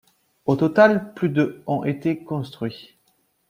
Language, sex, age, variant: French, male, 30-39, Français de métropole